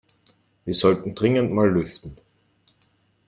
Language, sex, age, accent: German, male, 19-29, Österreichisches Deutsch